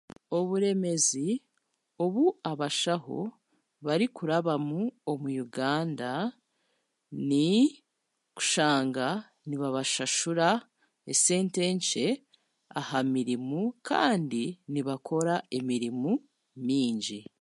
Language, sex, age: Chiga, female, 30-39